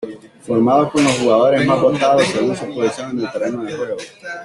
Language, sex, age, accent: Spanish, male, 19-29, América central